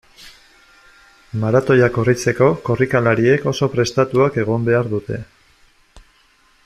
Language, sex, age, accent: Basque, male, 50-59, Erdialdekoa edo Nafarra (Gipuzkoa, Nafarroa)